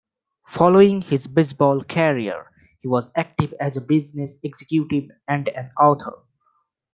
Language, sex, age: English, male, 19-29